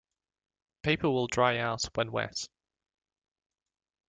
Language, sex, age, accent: English, male, 19-29, Australian English